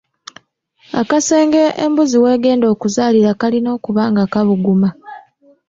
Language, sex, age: Ganda, female, 19-29